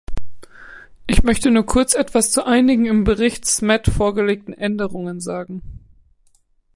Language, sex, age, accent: German, female, 19-29, Deutschland Deutsch